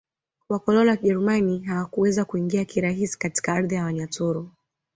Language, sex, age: Swahili, female, 19-29